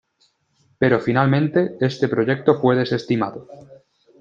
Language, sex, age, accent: Spanish, male, 19-29, España: Centro-Sur peninsular (Madrid, Toledo, Castilla-La Mancha)